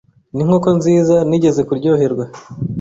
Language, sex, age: Kinyarwanda, male, 30-39